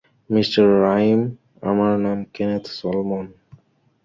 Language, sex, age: Bengali, male, 19-29